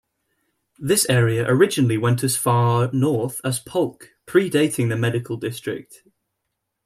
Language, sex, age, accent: English, male, 19-29, England English